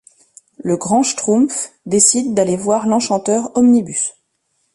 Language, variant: French, Français de métropole